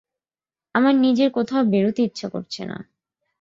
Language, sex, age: Bengali, female, 19-29